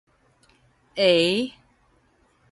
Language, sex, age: Min Nan Chinese, female, 40-49